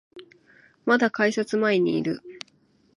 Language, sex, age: Japanese, female, 19-29